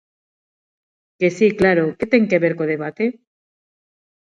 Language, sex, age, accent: Galician, female, 30-39, Normativo (estándar); Neofalante